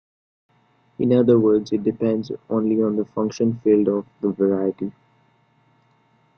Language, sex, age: English, male, 19-29